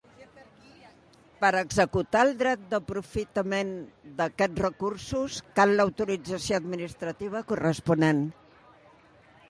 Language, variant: Catalan, Central